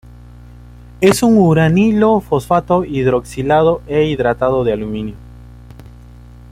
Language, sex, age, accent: Spanish, male, 19-29, Andino-Pacífico: Colombia, Perú, Ecuador, oeste de Bolivia y Venezuela andina